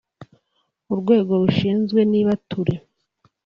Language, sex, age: Kinyarwanda, female, 19-29